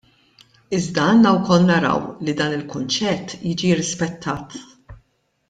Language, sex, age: Maltese, female, 50-59